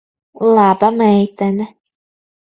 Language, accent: Latvian, Kurzeme